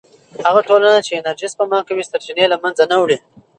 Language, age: Pashto, 19-29